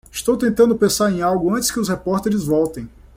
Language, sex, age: Portuguese, male, 19-29